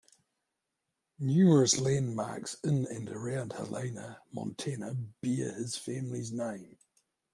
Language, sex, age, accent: English, male, 50-59, New Zealand English